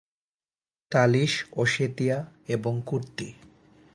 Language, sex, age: Bengali, male, 19-29